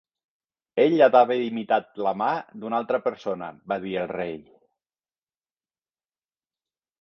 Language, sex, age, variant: Catalan, male, 40-49, Nord-Occidental